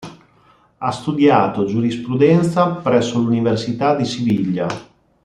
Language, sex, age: Italian, male, 40-49